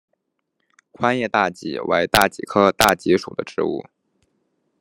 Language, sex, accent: Chinese, male, 出生地：河南省